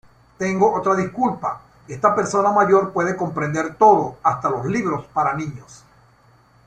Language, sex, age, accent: Spanish, male, 60-69, Caribe: Cuba, Venezuela, Puerto Rico, República Dominicana, Panamá, Colombia caribeña, México caribeño, Costa del golfo de México